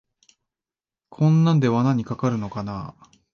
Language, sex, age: Japanese, male, 19-29